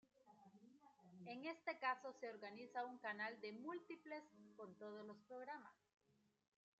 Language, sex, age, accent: Spanish, female, 30-39, América central